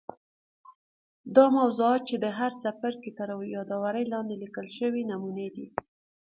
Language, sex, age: Pashto, female, 19-29